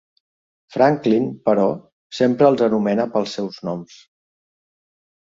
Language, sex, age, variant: Catalan, male, 50-59, Central